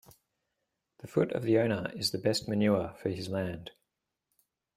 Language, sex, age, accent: English, male, 40-49, Australian English